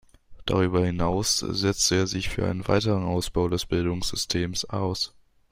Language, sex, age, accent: German, male, under 19, Deutschland Deutsch